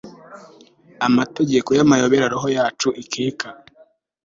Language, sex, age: Kinyarwanda, male, 19-29